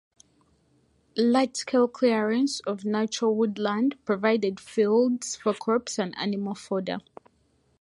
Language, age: English, 19-29